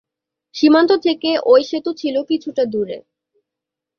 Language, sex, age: Bengali, female, 19-29